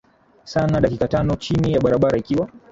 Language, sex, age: Swahili, male, 19-29